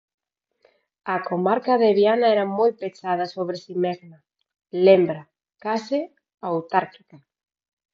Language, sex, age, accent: Galician, female, 30-39, Neofalante